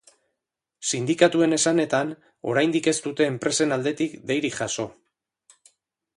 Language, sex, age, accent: Basque, male, 40-49, Erdialdekoa edo Nafarra (Gipuzkoa, Nafarroa)